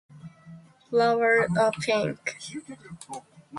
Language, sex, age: English, female, 19-29